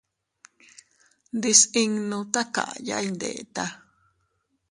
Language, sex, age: Teutila Cuicatec, female, 30-39